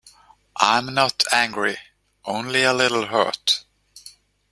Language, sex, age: English, male, 40-49